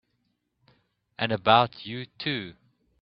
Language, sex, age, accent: English, male, 30-39, Southern African (South Africa, Zimbabwe, Namibia)